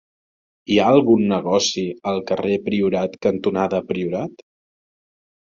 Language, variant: Catalan, Central